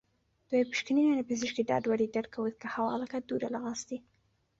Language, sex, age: Central Kurdish, female, 19-29